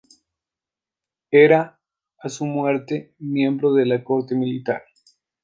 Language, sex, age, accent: Spanish, male, 19-29, Andino-Pacífico: Colombia, Perú, Ecuador, oeste de Bolivia y Venezuela andina